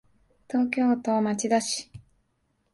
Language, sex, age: Japanese, female, 19-29